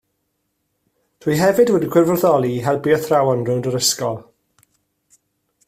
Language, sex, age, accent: Welsh, male, 30-39, Y Deyrnas Unedig Cymraeg